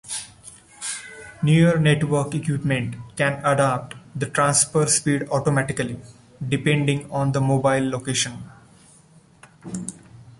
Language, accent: English, India and South Asia (India, Pakistan, Sri Lanka)